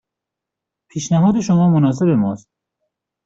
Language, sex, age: Persian, male, 30-39